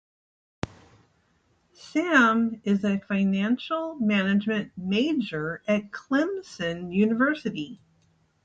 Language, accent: English, United States English